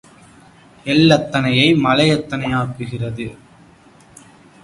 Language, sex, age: Tamil, male, under 19